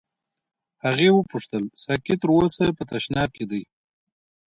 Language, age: Pashto, 30-39